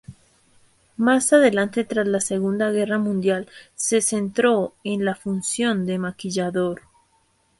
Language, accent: Spanish, América central